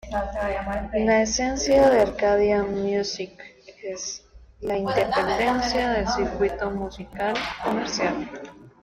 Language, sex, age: Spanish, female, 19-29